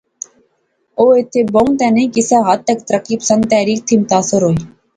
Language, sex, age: Pahari-Potwari, female, 19-29